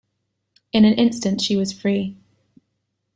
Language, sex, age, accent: English, female, 19-29, England English